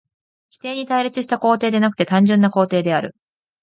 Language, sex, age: Japanese, female, under 19